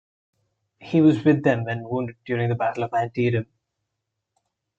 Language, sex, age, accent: English, male, 19-29, India and South Asia (India, Pakistan, Sri Lanka)